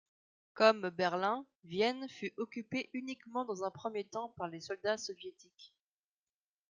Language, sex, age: French, female, under 19